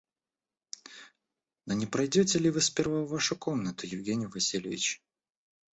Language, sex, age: Russian, male, 19-29